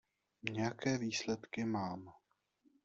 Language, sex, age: Czech, male, 30-39